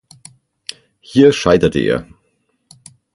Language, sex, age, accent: German, male, 40-49, Deutschland Deutsch; Österreichisches Deutsch